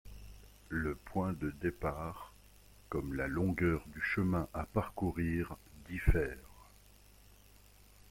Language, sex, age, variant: French, male, 50-59, Français de métropole